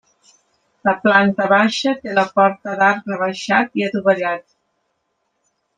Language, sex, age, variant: Catalan, female, 60-69, Central